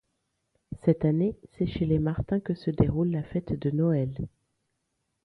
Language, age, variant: French, 30-39, Français de métropole